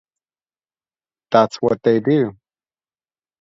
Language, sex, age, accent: English, male, 30-39, United States English